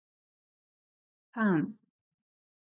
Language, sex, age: Japanese, female, 40-49